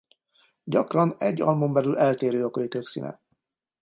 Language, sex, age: Hungarian, male, 50-59